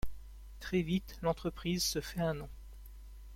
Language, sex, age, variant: French, male, 19-29, Français de métropole